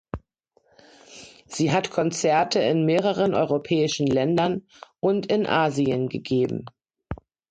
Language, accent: German, Deutschland Deutsch